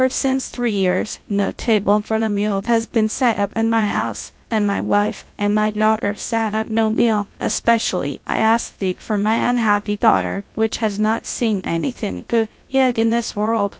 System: TTS, GlowTTS